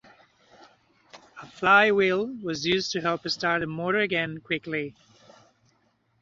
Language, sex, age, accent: English, male, 30-39, Australian English